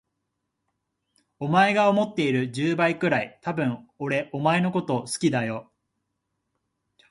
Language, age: Japanese, 19-29